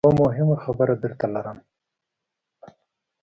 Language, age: Pashto, under 19